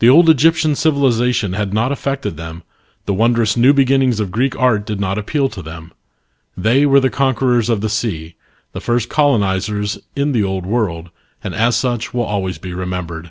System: none